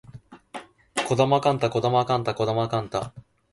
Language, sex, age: Japanese, male, 19-29